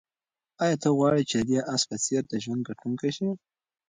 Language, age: Pashto, 19-29